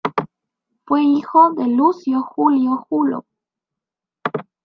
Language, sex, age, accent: Spanish, female, 19-29, América central